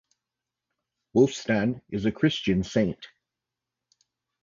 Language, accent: English, Canadian English